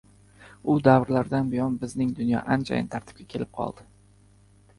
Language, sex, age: Uzbek, male, 19-29